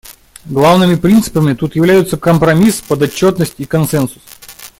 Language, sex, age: Russian, male, 30-39